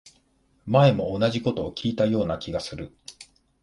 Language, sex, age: Japanese, male, 50-59